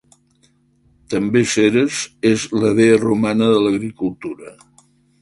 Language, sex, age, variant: Catalan, male, 70-79, Central